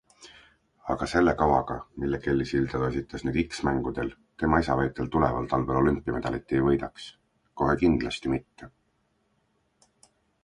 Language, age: Estonian, 40-49